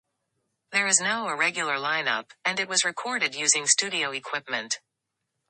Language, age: English, under 19